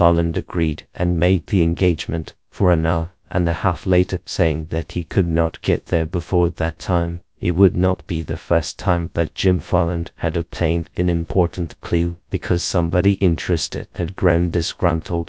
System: TTS, GradTTS